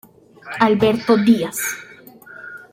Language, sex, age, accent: Spanish, female, under 19, Andino-Pacífico: Colombia, Perú, Ecuador, oeste de Bolivia y Venezuela andina